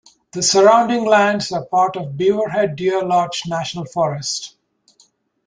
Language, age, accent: English, 50-59, United States English